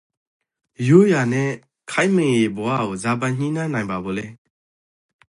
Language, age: Rakhine, 30-39